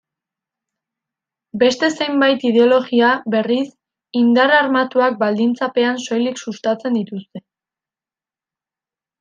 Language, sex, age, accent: Basque, female, under 19, Erdialdekoa edo Nafarra (Gipuzkoa, Nafarroa)